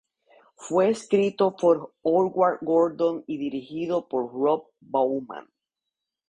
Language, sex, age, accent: Spanish, female, 50-59, Caribe: Cuba, Venezuela, Puerto Rico, República Dominicana, Panamá, Colombia caribeña, México caribeño, Costa del golfo de México